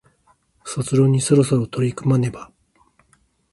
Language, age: Japanese, 50-59